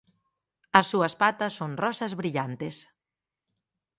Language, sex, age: Galician, female, 30-39